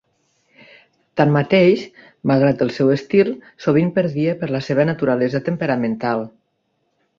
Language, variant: Catalan, Nord-Occidental